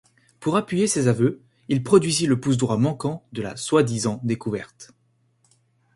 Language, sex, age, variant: French, male, 19-29, Français de métropole